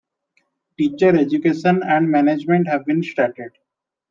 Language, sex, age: English, male, 19-29